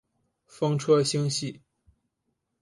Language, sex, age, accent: Chinese, male, 19-29, 出生地：天津市